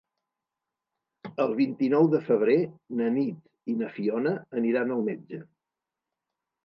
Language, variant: Catalan, Septentrional